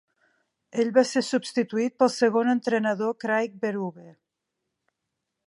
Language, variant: Catalan, Nord-Occidental